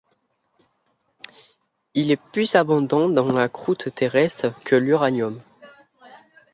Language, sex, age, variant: French, male, under 19, Français de métropole